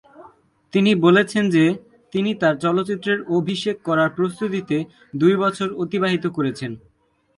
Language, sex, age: Bengali, male, under 19